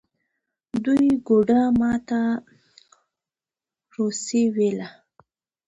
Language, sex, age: Pashto, female, 19-29